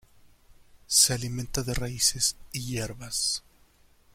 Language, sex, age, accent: Spanish, male, 30-39, México